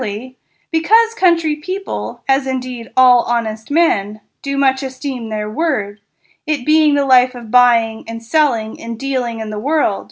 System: none